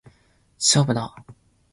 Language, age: Japanese, 19-29